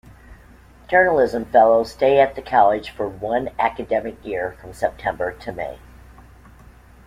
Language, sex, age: English, female, 50-59